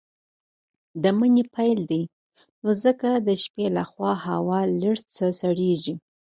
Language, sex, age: Pashto, female, 30-39